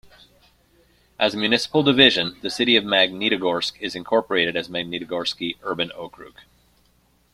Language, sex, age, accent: English, male, 30-39, United States English